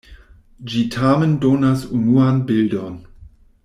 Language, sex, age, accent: Esperanto, male, 40-49, Internacia